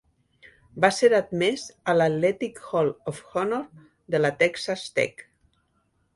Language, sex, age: Catalan, female, 60-69